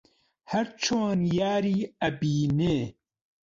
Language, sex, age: Central Kurdish, male, 40-49